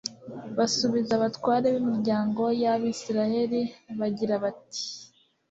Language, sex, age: Kinyarwanda, female, 19-29